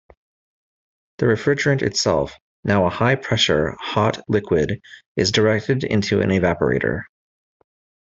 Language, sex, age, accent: English, male, 30-39, United States English